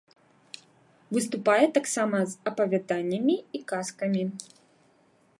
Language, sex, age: Belarusian, female, 30-39